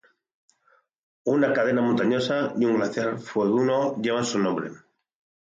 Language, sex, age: Spanish, male, 40-49